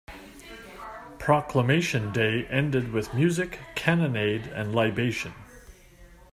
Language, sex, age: English, male, 60-69